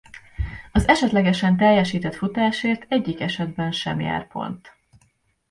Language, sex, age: Hungarian, female, 40-49